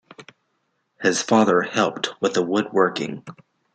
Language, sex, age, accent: English, male, under 19, United States English